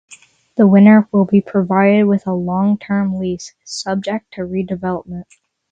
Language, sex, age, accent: English, male, under 19, United States English